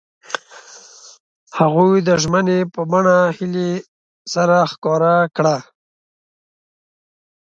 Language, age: Pashto, 30-39